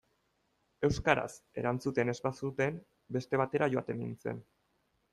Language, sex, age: Basque, male, 30-39